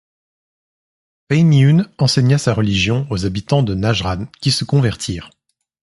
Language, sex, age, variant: French, male, 30-39, Français de métropole